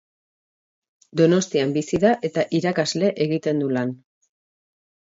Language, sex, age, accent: Basque, female, 40-49, Erdialdekoa edo Nafarra (Gipuzkoa, Nafarroa)